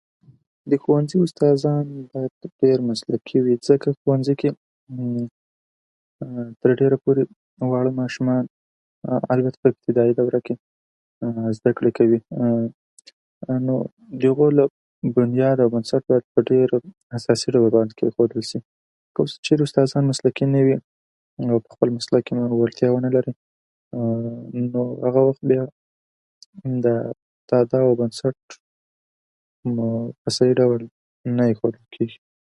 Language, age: Pashto, 19-29